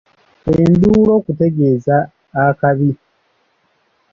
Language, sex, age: Ganda, male, under 19